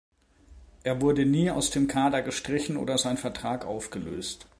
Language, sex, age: German, male, 40-49